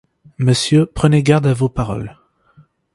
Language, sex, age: French, male, 19-29